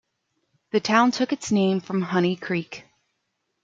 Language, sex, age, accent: English, female, 19-29, United States English